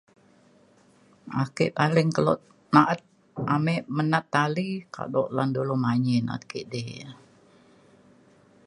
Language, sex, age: Mainstream Kenyah, female, 70-79